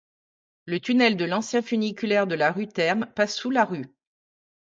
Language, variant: French, Français de métropole